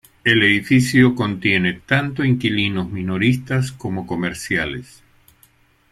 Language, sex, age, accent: Spanish, male, 60-69, Andino-Pacífico: Colombia, Perú, Ecuador, oeste de Bolivia y Venezuela andina